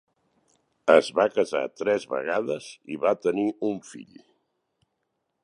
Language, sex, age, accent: Catalan, male, 60-69, Barceloní